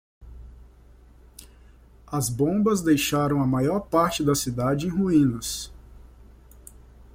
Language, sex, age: Portuguese, male, 19-29